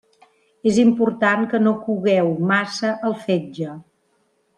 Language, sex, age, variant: Catalan, female, 50-59, Central